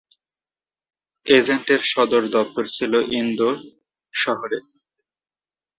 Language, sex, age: Bengali, male, 19-29